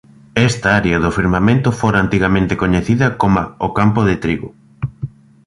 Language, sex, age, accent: Galician, male, 19-29, Normativo (estándar)